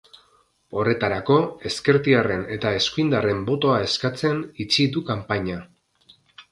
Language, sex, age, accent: Basque, male, 30-39, Mendebalekoa (Araba, Bizkaia, Gipuzkoako mendebaleko herri batzuk)